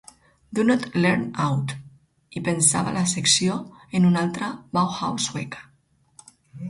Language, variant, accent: Catalan, Alacantí, valencià